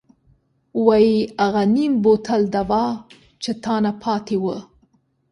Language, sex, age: Pashto, female, 40-49